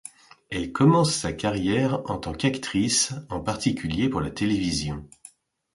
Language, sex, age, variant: French, male, 40-49, Français de métropole